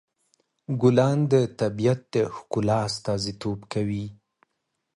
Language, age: Pashto, 30-39